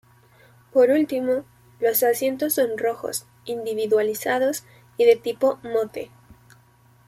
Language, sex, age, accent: Spanish, female, 19-29, México